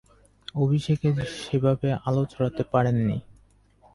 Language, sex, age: Bengali, male, 30-39